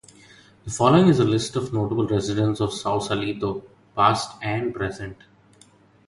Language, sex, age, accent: English, male, 30-39, India and South Asia (India, Pakistan, Sri Lanka)